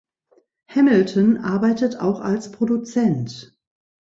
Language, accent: German, Deutschland Deutsch